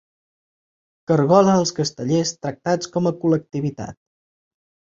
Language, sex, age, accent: Catalan, male, 19-29, central; septentrional